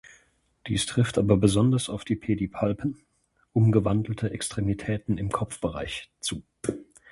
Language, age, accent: German, 40-49, Deutschland Deutsch